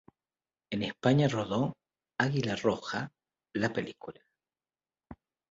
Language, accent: Spanish, Rioplatense: Argentina, Uruguay, este de Bolivia, Paraguay